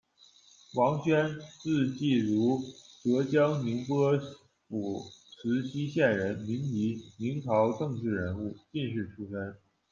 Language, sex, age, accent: Chinese, male, 19-29, 出生地：辽宁省